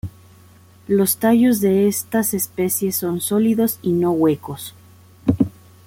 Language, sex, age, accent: Spanish, female, 30-39, México